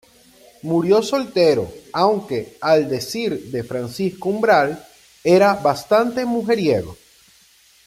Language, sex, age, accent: Spanish, male, 30-39, Caribe: Cuba, Venezuela, Puerto Rico, República Dominicana, Panamá, Colombia caribeña, México caribeño, Costa del golfo de México